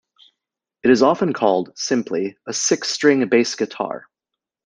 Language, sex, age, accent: English, male, 30-39, United States English